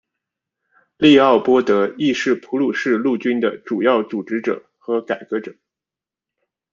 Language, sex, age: Chinese, male, 40-49